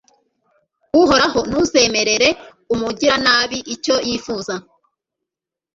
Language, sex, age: Kinyarwanda, male, 19-29